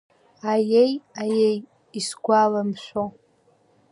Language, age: Abkhazian, under 19